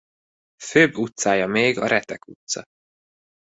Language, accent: Hungarian, budapesti